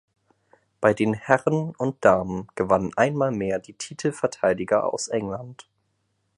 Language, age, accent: German, 19-29, Deutschland Deutsch